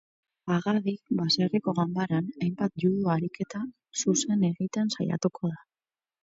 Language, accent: Basque, Mendebalekoa (Araba, Bizkaia, Gipuzkoako mendebaleko herri batzuk)